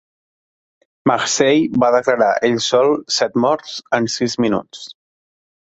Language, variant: Catalan, Central